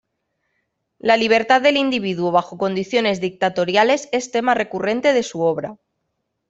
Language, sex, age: Spanish, female, 19-29